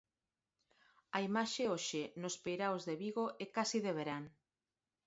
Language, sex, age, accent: Galician, female, 50-59, Normativo (estándar)